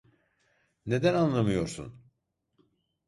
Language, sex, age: Turkish, male, 60-69